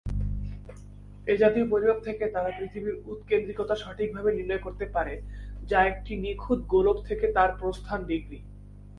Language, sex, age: Bengali, male, 19-29